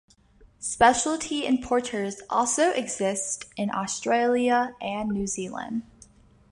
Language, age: English, 19-29